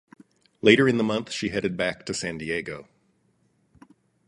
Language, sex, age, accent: English, male, 50-59, United States English